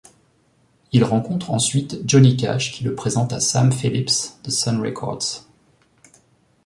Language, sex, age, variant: French, male, 40-49, Français de métropole